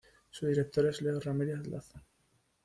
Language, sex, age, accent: Spanish, male, 19-29, España: Norte peninsular (Asturias, Castilla y León, Cantabria, País Vasco, Navarra, Aragón, La Rioja, Guadalajara, Cuenca)